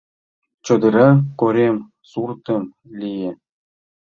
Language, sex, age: Mari, male, 40-49